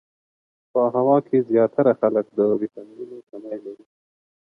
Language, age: Pashto, 30-39